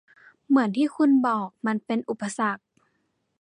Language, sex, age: Thai, female, 19-29